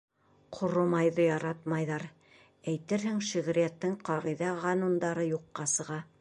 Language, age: Bashkir, 60-69